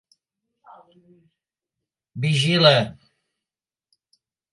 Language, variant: Catalan, Central